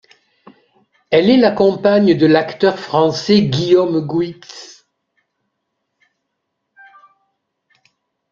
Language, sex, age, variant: French, male, 50-59, Français de métropole